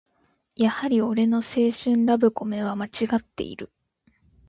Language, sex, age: Japanese, female, 19-29